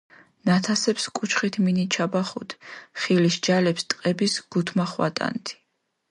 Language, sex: Mingrelian, female